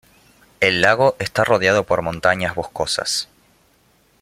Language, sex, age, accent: Spanish, male, 19-29, Rioplatense: Argentina, Uruguay, este de Bolivia, Paraguay